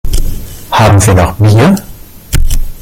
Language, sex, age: German, male, 50-59